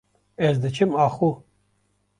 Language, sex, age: Kurdish, male, 50-59